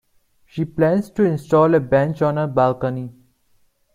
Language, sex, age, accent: English, male, 19-29, India and South Asia (India, Pakistan, Sri Lanka)